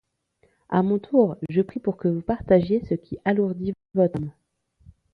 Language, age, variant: French, 30-39, Français de métropole